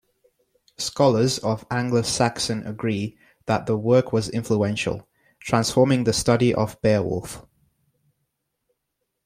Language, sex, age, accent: English, male, 19-29, England English